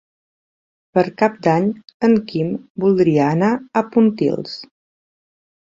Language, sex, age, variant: Catalan, female, 40-49, Central